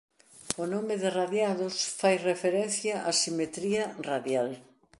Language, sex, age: Galician, female, 60-69